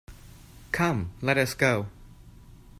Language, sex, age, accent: English, male, 19-29, United States English